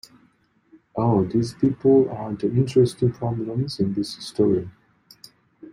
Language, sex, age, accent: English, male, 50-59, United States English